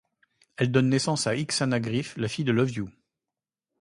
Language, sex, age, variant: French, male, 40-49, Français de métropole